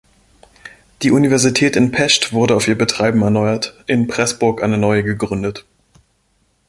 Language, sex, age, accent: German, male, 30-39, Deutschland Deutsch